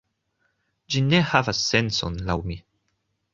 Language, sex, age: Esperanto, male, 19-29